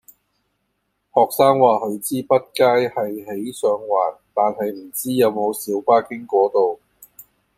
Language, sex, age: Cantonese, male, 40-49